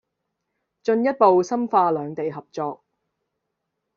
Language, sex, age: Cantonese, female, 19-29